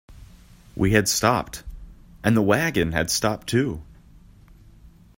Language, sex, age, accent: English, male, 19-29, United States English